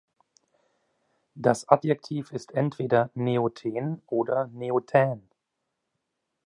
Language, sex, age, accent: German, male, 19-29, Deutschland Deutsch